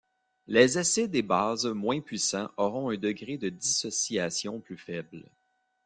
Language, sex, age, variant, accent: French, male, 40-49, Français d'Amérique du Nord, Français du Canada